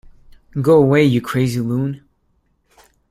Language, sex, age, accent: English, male, 19-29, United States English